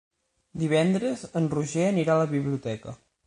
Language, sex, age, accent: Catalan, male, 19-29, central; nord-occidental